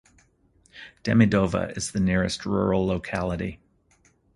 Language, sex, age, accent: English, male, 50-59, United States English